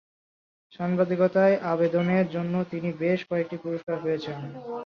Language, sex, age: Bengali, male, 40-49